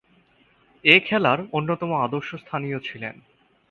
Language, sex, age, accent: Bengali, male, 19-29, fluent